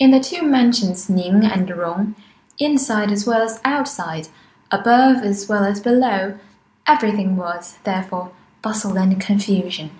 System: none